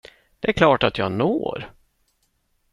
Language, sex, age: Swedish, male, 50-59